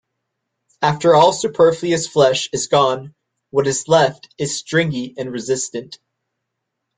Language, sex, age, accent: English, male, 19-29, United States English